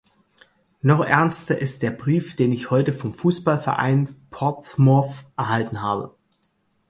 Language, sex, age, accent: German, male, 30-39, Deutschland Deutsch